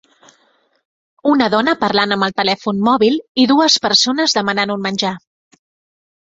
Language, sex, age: Catalan, female, 30-39